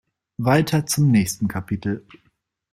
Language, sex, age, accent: German, male, 30-39, Deutschland Deutsch